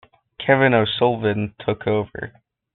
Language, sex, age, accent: English, male, under 19, United States English